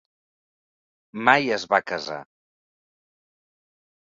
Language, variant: Catalan, Central